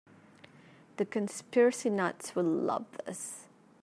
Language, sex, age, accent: English, female, 19-29, Australian English